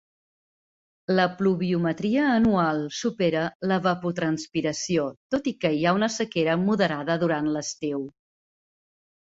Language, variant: Catalan, Central